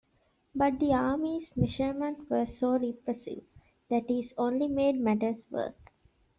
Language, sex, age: English, female, 19-29